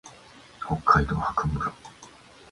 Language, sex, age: Japanese, male, 50-59